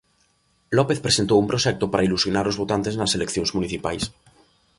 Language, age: Galician, 19-29